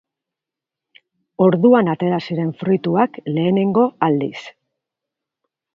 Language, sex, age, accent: Basque, female, 40-49, Mendebalekoa (Araba, Bizkaia, Gipuzkoako mendebaleko herri batzuk)